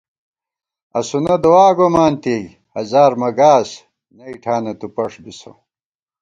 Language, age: Gawar-Bati, 30-39